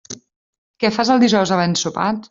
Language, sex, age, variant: Catalan, female, 30-39, Central